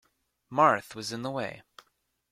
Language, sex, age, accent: English, male, under 19, United States English